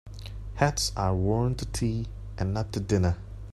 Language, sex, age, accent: English, male, 30-39, Hong Kong English